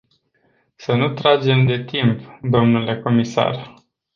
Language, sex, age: Romanian, male, 40-49